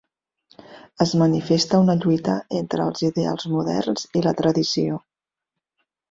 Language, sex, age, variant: Catalan, female, 40-49, Central